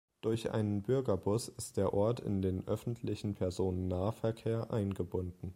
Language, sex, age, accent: German, male, 19-29, Deutschland Deutsch